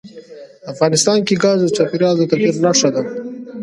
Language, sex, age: Pashto, male, 30-39